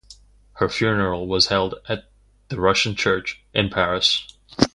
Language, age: English, 19-29